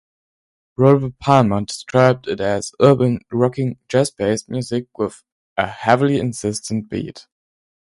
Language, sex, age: English, male, under 19